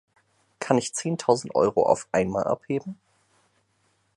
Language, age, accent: German, 19-29, Deutschland Deutsch